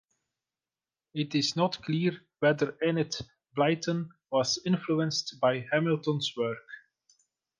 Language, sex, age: English, male, 40-49